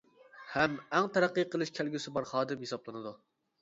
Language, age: Uyghur, 19-29